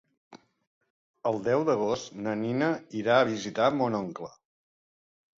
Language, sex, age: Catalan, male, 50-59